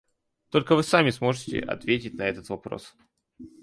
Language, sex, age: Russian, male, 19-29